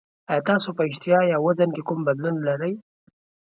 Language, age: Pashto, 19-29